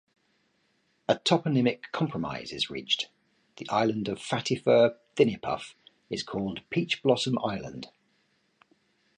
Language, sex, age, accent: English, male, 40-49, England English